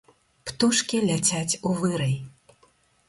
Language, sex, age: Belarusian, female, 30-39